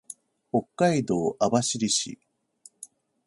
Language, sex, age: Japanese, male, 50-59